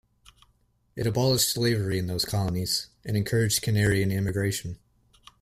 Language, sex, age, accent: English, male, 19-29, United States English